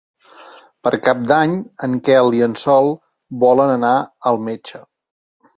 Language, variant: Catalan, Central